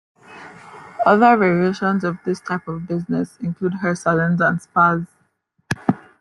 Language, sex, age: English, female, 19-29